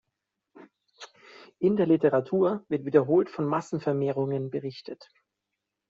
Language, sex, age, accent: German, male, 30-39, Deutschland Deutsch